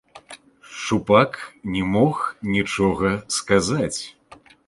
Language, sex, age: Belarusian, male, 40-49